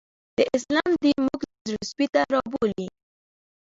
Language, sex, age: Pashto, female, under 19